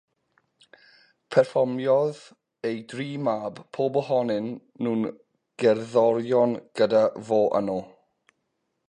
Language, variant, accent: Welsh, South-Eastern Welsh, Y Deyrnas Unedig Cymraeg